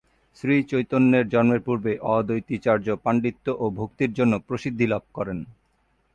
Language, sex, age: Bengali, male, 30-39